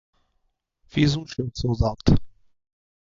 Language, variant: Portuguese, Portuguese (Portugal)